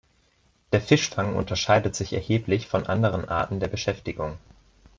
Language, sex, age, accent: German, male, 19-29, Deutschland Deutsch